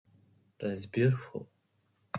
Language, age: English, 19-29